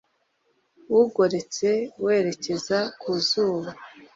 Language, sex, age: Kinyarwanda, female, 19-29